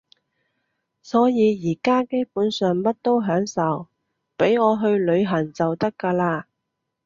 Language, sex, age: Cantonese, female, 30-39